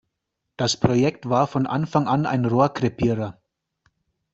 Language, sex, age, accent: German, male, 40-49, Deutschland Deutsch